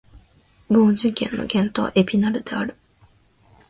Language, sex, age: Japanese, female, under 19